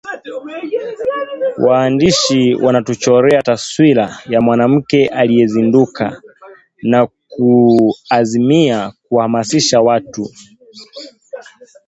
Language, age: Swahili, 19-29